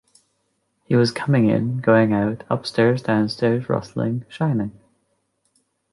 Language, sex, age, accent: English, female, 19-29, Scottish English